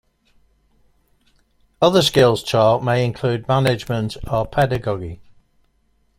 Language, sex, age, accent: English, male, 60-69, England English